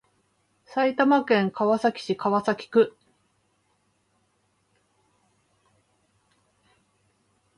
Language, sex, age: Japanese, female, 50-59